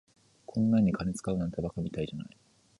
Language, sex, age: Japanese, male, 19-29